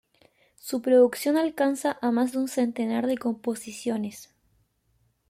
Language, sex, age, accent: Spanish, female, 19-29, Chileno: Chile, Cuyo